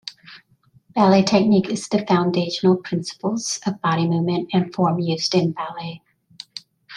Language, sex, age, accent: English, female, 30-39, United States English